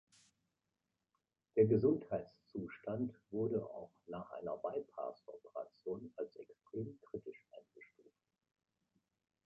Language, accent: German, Deutschland Deutsch